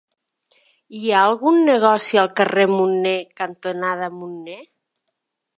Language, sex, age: Catalan, male, 50-59